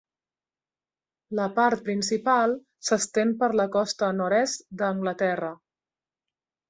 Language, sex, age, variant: Catalan, female, 40-49, Central